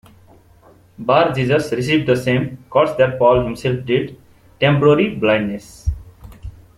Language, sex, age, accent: English, male, 19-29, India and South Asia (India, Pakistan, Sri Lanka)